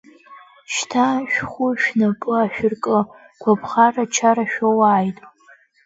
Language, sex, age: Abkhazian, female, under 19